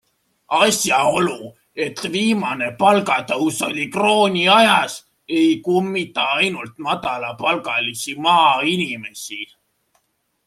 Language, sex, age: Estonian, male, 19-29